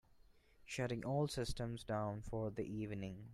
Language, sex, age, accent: English, male, 19-29, India and South Asia (India, Pakistan, Sri Lanka)